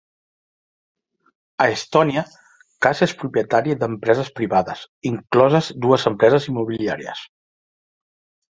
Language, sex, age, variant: Catalan, male, 50-59, Central